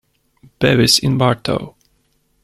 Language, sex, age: English, male, 19-29